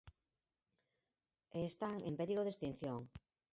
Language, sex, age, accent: Galician, female, 40-49, Central (gheada)